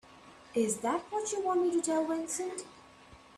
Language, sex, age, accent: English, female, 19-29, India and South Asia (India, Pakistan, Sri Lanka)